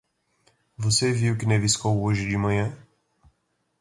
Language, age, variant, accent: Portuguese, 19-29, Portuguese (Brasil), Nordestino